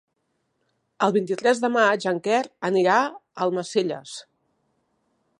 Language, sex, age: Catalan, female, 40-49